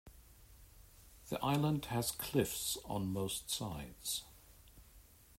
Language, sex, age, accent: English, male, 60-69, England English